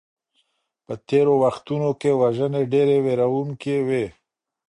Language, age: Pashto, 50-59